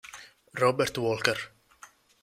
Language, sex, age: Italian, male, under 19